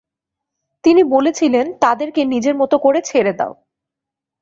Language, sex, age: Bengali, female, 19-29